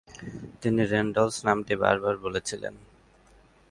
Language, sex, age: Bengali, male, 19-29